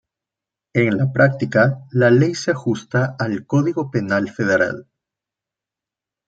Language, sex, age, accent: Spanish, male, 30-39, México